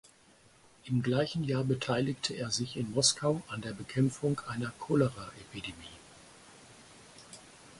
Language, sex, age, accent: German, male, 50-59, Deutschland Deutsch